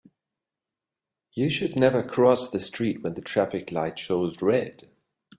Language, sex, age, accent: English, male, 50-59, England English